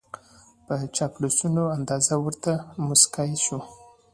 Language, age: Pashto, 19-29